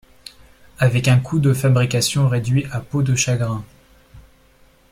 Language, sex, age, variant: French, male, 19-29, Français de métropole